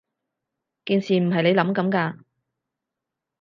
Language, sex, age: Cantonese, female, 30-39